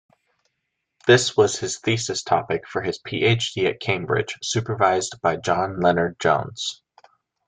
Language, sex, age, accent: English, male, 19-29, United States English